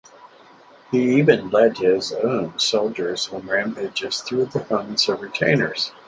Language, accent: English, United States English